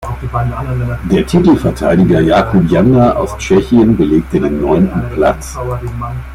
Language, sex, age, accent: German, male, 40-49, Deutschland Deutsch